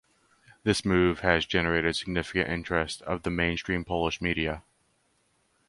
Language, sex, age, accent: English, male, 19-29, United States English